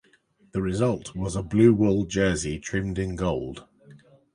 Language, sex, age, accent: English, male, 40-49, England English